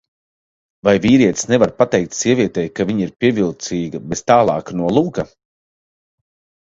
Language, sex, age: Latvian, male, 30-39